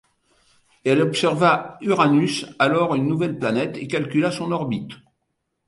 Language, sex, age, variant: French, male, 70-79, Français de métropole